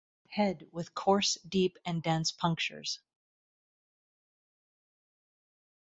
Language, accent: English, United States English